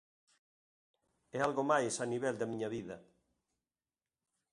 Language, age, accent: Galician, 60-69, Oriental (común en zona oriental)